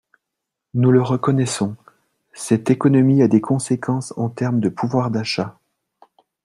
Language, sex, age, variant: French, male, 40-49, Français de métropole